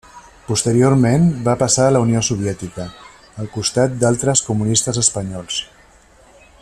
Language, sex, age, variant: Catalan, male, 50-59, Central